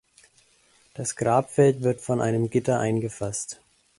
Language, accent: German, Deutschland Deutsch